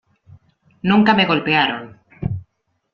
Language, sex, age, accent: Spanish, female, 30-39, España: Centro-Sur peninsular (Madrid, Toledo, Castilla-La Mancha)